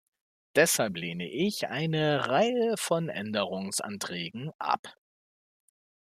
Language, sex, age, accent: German, male, 30-39, Deutschland Deutsch